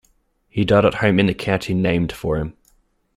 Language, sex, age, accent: English, male, 19-29, Australian English